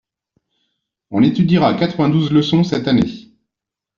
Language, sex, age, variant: French, male, 40-49, Français de métropole